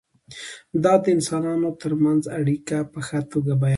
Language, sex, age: Pashto, female, 30-39